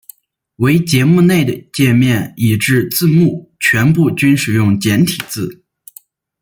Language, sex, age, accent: Chinese, male, 19-29, 出生地：山西省